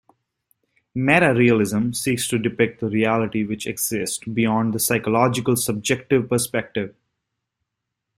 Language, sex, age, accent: English, male, 19-29, United States English